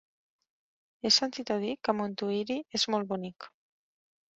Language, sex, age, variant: Catalan, female, 30-39, Central